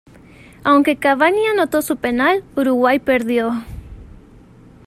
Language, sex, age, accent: Spanish, female, 19-29, México